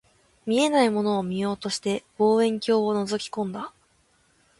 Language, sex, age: Japanese, female, under 19